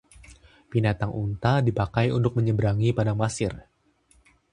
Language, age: Indonesian, 19-29